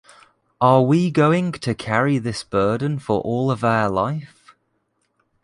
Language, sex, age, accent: English, male, 19-29, England English